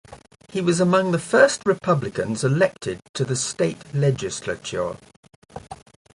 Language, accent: English, England English